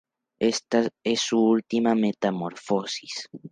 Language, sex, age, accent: Spanish, male, under 19, México